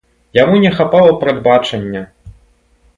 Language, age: Belarusian, 19-29